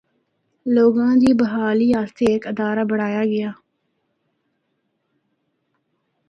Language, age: Northern Hindko, 19-29